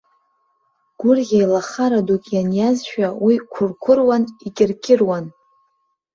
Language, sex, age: Abkhazian, female, under 19